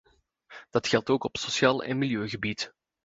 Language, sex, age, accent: Dutch, male, 30-39, Belgisch Nederlands